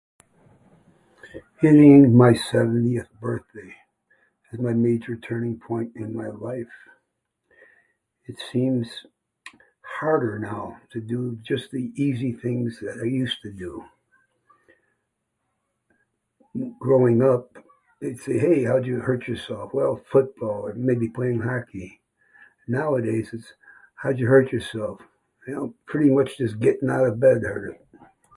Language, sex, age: English, male, 70-79